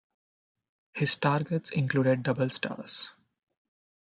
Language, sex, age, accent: English, male, 19-29, India and South Asia (India, Pakistan, Sri Lanka)